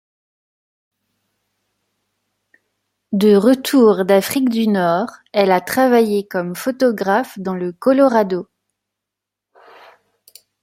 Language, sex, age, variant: French, female, 19-29, Français de métropole